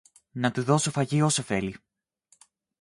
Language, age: Greek, 19-29